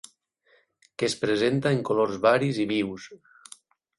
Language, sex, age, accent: Catalan, male, 30-39, valencià; valencià meridional